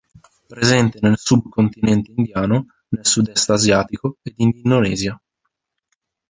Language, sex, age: Italian, male, 19-29